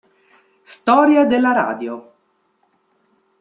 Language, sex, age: Italian, female, 50-59